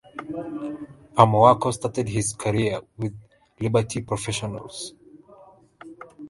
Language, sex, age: English, male, 19-29